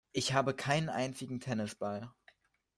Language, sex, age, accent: German, male, under 19, Deutschland Deutsch